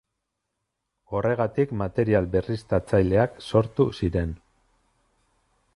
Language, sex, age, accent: Basque, male, 40-49, Mendebalekoa (Araba, Bizkaia, Gipuzkoako mendebaleko herri batzuk)